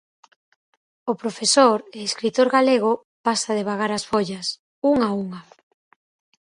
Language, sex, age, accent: Galician, female, 40-49, Normativo (estándar)